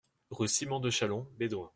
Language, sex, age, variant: French, male, under 19, Français de métropole